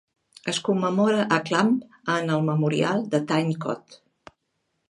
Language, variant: Catalan, Central